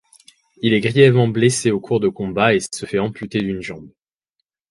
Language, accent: French, Français de Belgique